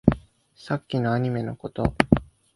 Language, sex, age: Japanese, male, 19-29